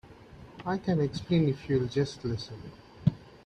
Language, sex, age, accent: English, male, 30-39, India and South Asia (India, Pakistan, Sri Lanka)